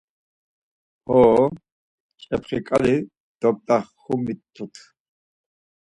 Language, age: Laz, 60-69